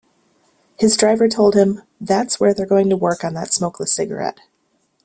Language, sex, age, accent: English, female, 30-39, United States English